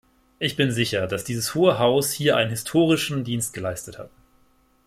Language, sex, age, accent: German, male, 30-39, Deutschland Deutsch